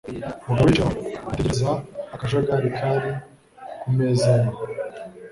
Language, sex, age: Kinyarwanda, male, 19-29